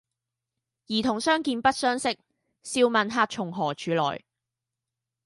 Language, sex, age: Cantonese, female, 19-29